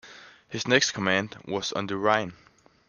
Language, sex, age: English, male, under 19